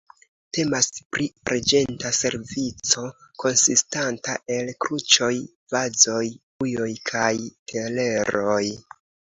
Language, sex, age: Esperanto, male, 19-29